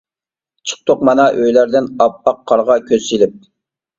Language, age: Uyghur, 30-39